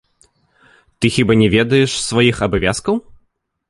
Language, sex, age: Belarusian, male, 19-29